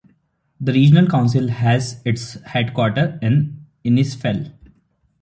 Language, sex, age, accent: English, male, 19-29, India and South Asia (India, Pakistan, Sri Lanka)